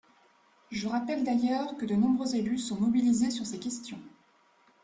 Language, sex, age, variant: French, female, 19-29, Français de métropole